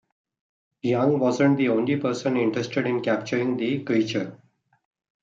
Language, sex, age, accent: English, male, 40-49, India and South Asia (India, Pakistan, Sri Lanka)